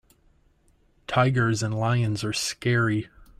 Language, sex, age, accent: English, male, 19-29, United States English